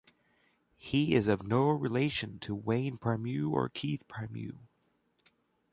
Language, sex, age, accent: English, male, under 19, United States English